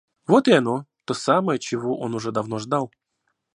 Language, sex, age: Russian, male, 19-29